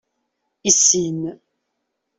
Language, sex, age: Kabyle, female, 30-39